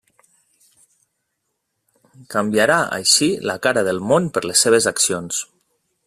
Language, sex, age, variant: Catalan, male, 30-39, Nord-Occidental